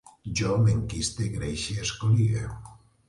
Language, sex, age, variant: Catalan, male, 30-39, Septentrional